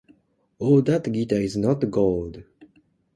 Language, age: Japanese, 19-29